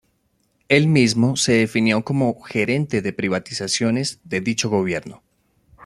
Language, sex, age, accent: Spanish, male, 30-39, Andino-Pacífico: Colombia, Perú, Ecuador, oeste de Bolivia y Venezuela andina